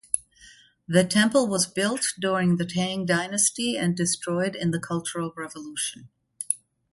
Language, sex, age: English, female, 50-59